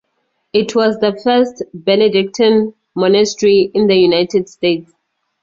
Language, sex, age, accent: English, female, 30-39, Southern African (South Africa, Zimbabwe, Namibia)